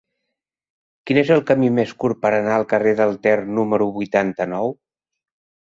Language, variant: Catalan, Central